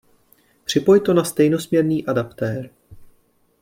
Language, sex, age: Czech, male, 30-39